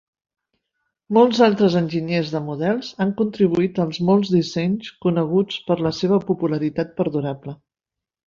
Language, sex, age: Catalan, female, 50-59